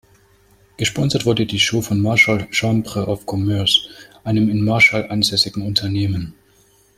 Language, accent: German, Deutschland Deutsch